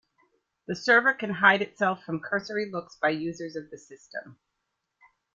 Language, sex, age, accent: English, female, 50-59, United States English